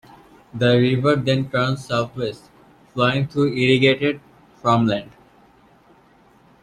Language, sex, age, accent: English, male, under 19, United States English